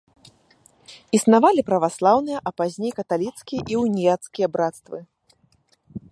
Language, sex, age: Belarusian, female, 30-39